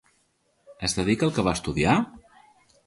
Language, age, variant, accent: Catalan, 40-49, Central, central